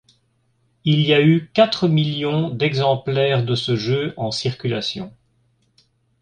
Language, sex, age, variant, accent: French, male, 50-59, Français d'Europe, Français de Belgique